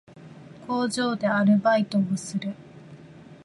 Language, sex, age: Japanese, female, 19-29